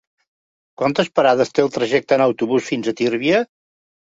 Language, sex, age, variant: Catalan, male, 70-79, Central